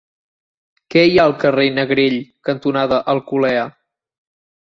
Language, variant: Catalan, Central